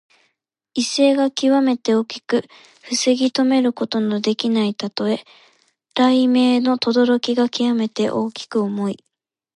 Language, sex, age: Japanese, female, under 19